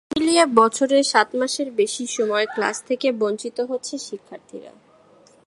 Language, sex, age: Bengali, female, 19-29